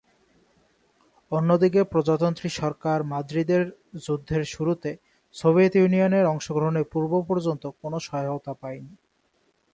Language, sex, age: Bengali, male, 19-29